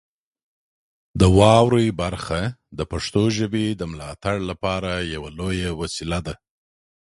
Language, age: Pashto, 50-59